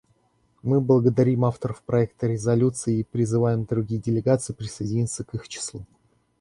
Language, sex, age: Russian, male, 19-29